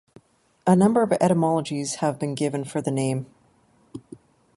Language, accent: English, Canadian English